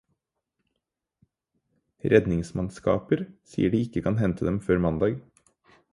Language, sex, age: Norwegian Bokmål, male, 30-39